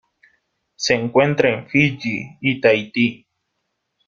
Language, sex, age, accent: Spanish, male, 19-29, Andino-Pacífico: Colombia, Perú, Ecuador, oeste de Bolivia y Venezuela andina